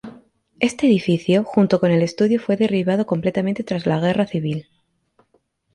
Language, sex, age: Spanish, female, 19-29